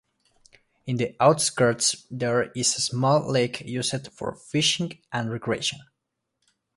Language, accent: English, United States English